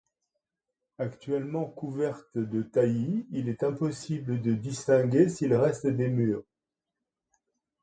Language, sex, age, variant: French, male, 60-69, Français de métropole